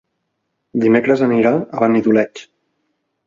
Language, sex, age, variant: Catalan, male, 19-29, Central